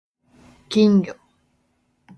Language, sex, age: English, female, 19-29